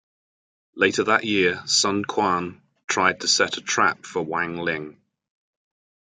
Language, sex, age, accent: English, male, 50-59, England English